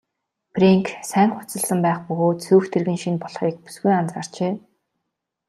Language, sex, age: Mongolian, female, 19-29